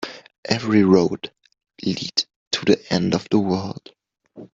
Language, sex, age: English, male, 19-29